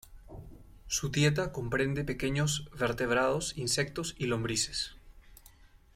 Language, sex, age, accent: Spanish, male, 19-29, Andino-Pacífico: Colombia, Perú, Ecuador, oeste de Bolivia y Venezuela andina